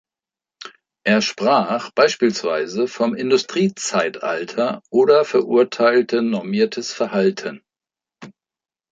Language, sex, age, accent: German, male, 60-69, Deutschland Deutsch